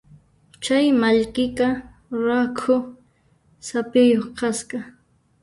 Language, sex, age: Puno Quechua, female, 19-29